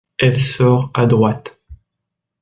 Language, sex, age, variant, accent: French, male, 19-29, Français des départements et régions d'outre-mer, Français de La Réunion